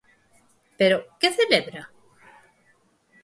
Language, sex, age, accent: Galician, female, 50-59, Normativo (estándar)